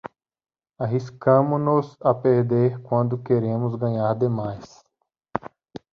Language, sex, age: Portuguese, male, 19-29